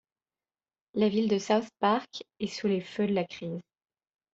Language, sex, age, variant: French, female, 19-29, Français de métropole